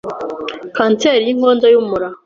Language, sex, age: Kinyarwanda, female, 19-29